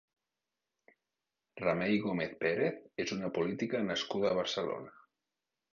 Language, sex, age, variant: Catalan, male, 40-49, Central